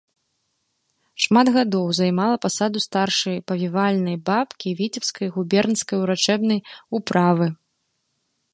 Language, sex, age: Belarusian, female, 19-29